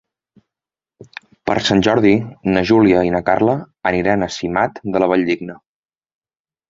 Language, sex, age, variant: Catalan, male, 19-29, Central